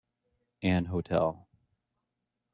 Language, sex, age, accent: English, male, 30-39, United States English